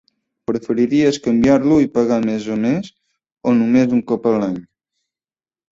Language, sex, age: Catalan, male, 19-29